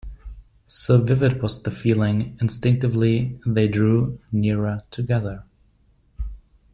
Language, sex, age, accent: English, male, 30-39, United States English